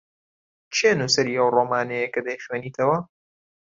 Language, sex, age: Central Kurdish, male, 19-29